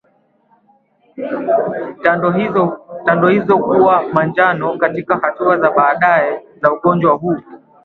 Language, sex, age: Swahili, male, 19-29